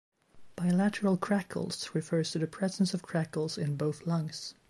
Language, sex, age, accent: English, female, 30-39, United States English